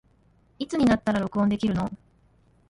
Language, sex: Japanese, female